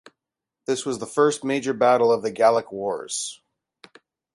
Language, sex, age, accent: English, male, 30-39, United States English